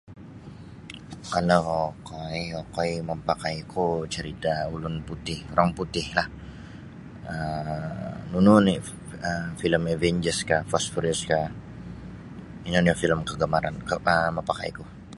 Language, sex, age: Sabah Bisaya, male, 19-29